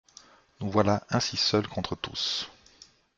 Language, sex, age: French, male, 50-59